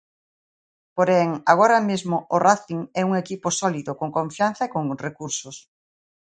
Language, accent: Galician, Atlántico (seseo e gheada)